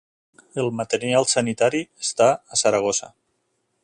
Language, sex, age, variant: Catalan, male, 40-49, Nord-Occidental